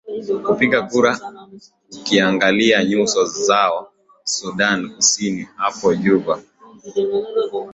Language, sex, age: Swahili, male, 19-29